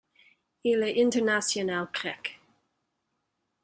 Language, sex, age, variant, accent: French, female, 19-29, Français d'Amérique du Nord, Français du Canada